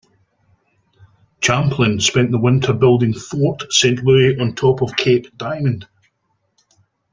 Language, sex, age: English, male, 50-59